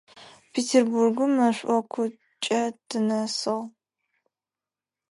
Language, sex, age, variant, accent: Adyghe, female, under 19, Адыгабзэ (Кирил, пстэумэ зэдыряе), Бжъэдыгъу (Bjeduğ)